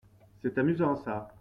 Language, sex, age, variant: French, male, 40-49, Français de métropole